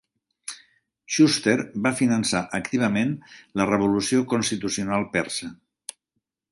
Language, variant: Catalan, Central